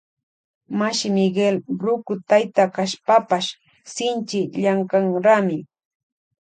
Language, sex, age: Loja Highland Quichua, female, 40-49